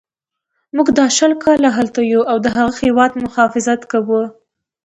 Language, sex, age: Pashto, female, under 19